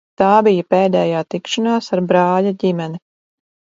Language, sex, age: Latvian, female, 40-49